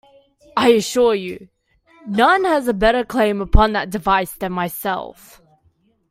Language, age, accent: English, under 19, Australian English